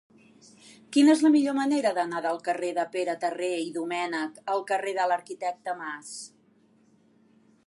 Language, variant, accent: Catalan, Central, central